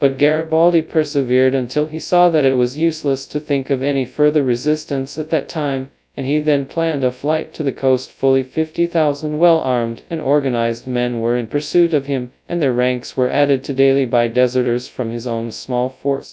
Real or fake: fake